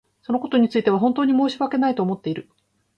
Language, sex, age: Japanese, female, 50-59